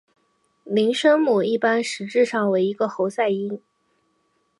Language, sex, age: Chinese, female, 19-29